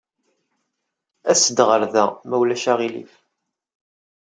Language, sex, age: Kabyle, male, 30-39